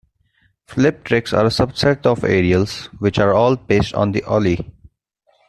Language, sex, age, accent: English, male, 19-29, India and South Asia (India, Pakistan, Sri Lanka)